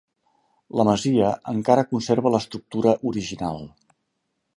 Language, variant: Catalan, Central